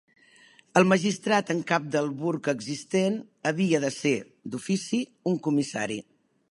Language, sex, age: Catalan, female, 60-69